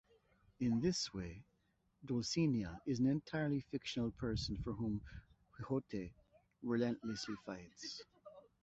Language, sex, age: English, male, 40-49